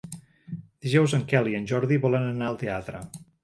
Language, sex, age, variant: Catalan, male, 50-59, Septentrional